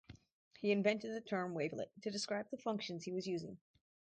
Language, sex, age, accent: English, female, 50-59, United States English